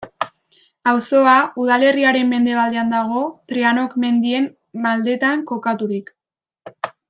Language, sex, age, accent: Basque, female, under 19, Mendebalekoa (Araba, Bizkaia, Gipuzkoako mendebaleko herri batzuk)